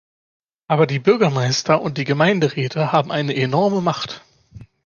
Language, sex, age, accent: German, male, 19-29, Deutschland Deutsch